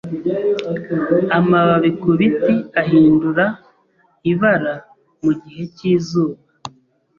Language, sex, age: Kinyarwanda, male, 30-39